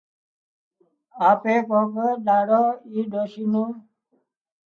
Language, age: Wadiyara Koli, 70-79